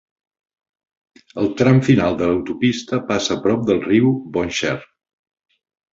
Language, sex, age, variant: Catalan, male, 60-69, Central